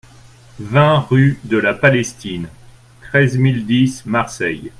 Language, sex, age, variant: French, male, 40-49, Français de métropole